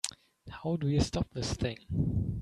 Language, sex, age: English, male, 19-29